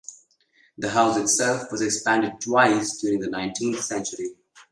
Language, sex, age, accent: English, male, under 19, United States English; England English; India and South Asia (India, Pakistan, Sri Lanka)